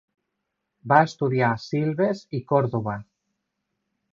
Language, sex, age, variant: Catalan, male, 40-49, Central